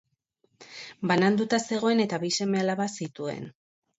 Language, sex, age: Basque, female, 40-49